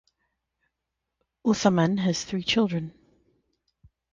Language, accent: English, United States English; Canadian English